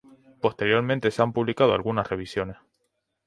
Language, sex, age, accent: Spanish, male, 19-29, España: Islas Canarias